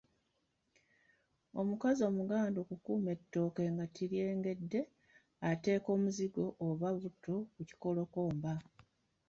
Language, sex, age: Ganda, female, 40-49